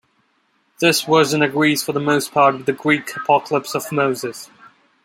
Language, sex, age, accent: English, male, 19-29, India and South Asia (India, Pakistan, Sri Lanka)